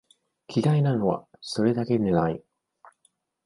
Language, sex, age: Japanese, male, 19-29